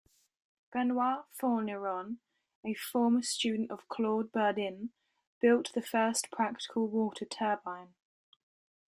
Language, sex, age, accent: English, female, 19-29, England English